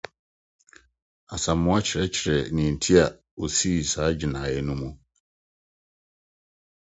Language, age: Akan, 60-69